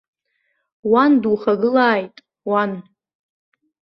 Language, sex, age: Abkhazian, female, 40-49